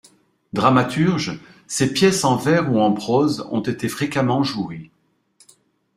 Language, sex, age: French, male, 40-49